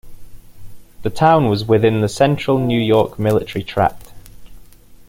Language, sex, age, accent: English, male, 19-29, England English